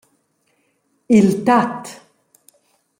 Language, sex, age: Romansh, female, 40-49